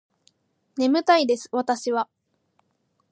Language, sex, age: Japanese, female, 19-29